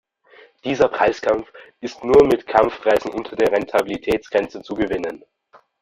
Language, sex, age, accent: German, male, 19-29, Deutschland Deutsch